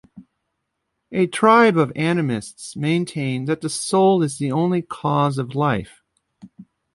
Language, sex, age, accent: English, male, 50-59, United States English